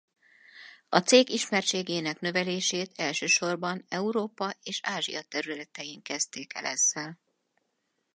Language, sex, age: Hungarian, female, 50-59